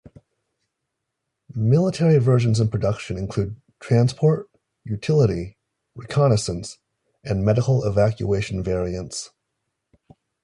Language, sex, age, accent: English, male, 40-49, United States English